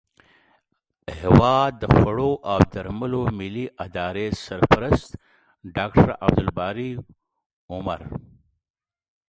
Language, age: Pashto, 40-49